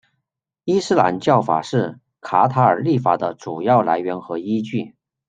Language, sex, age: Chinese, male, 40-49